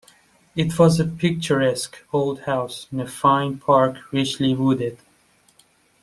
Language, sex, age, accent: English, male, 19-29, United States English